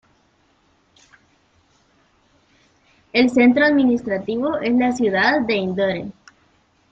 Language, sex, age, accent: Spanish, female, 19-29, América central